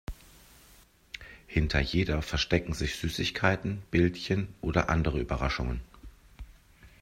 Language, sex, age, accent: German, male, 40-49, Deutschland Deutsch